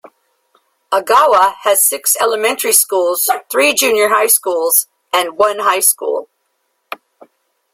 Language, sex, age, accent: English, female, 60-69, United States English